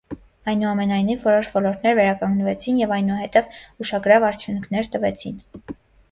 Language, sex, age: Armenian, female, 19-29